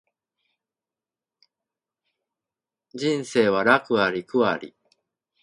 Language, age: Japanese, 40-49